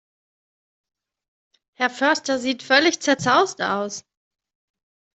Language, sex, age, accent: German, female, 30-39, Deutschland Deutsch